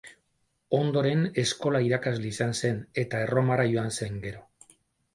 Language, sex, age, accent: Basque, male, 60-69, Mendebalekoa (Araba, Bizkaia, Gipuzkoako mendebaleko herri batzuk)